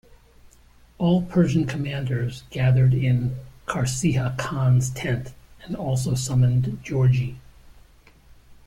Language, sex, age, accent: English, male, 50-59, United States English